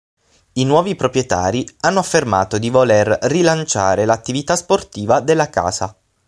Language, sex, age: Italian, male, 19-29